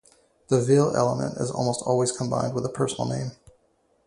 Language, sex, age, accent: English, male, 30-39, United States English